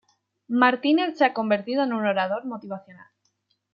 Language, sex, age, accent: Spanish, female, 19-29, España: Centro-Sur peninsular (Madrid, Toledo, Castilla-La Mancha)